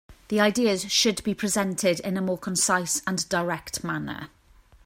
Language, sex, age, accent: English, female, 30-39, England English